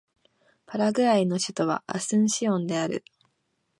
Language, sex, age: Japanese, female, 19-29